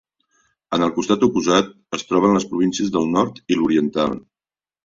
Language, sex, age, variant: Catalan, male, 60-69, Central